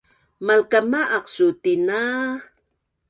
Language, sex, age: Bunun, female, 60-69